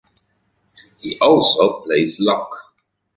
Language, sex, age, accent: English, male, 30-39, United States English